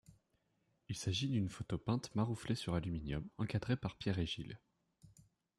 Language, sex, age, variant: French, male, 19-29, Français de métropole